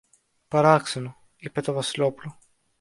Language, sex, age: Greek, male, under 19